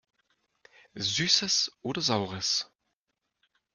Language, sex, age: German, male, 40-49